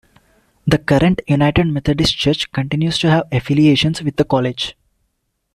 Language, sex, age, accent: English, male, 19-29, India and South Asia (India, Pakistan, Sri Lanka)